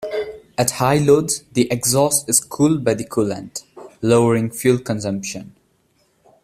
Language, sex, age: English, male, 19-29